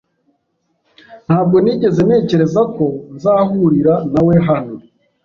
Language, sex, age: Kinyarwanda, male, 30-39